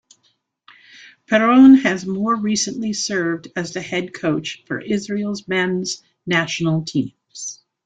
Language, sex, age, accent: English, female, 60-69, United States English